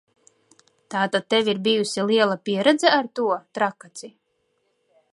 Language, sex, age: Latvian, female, 19-29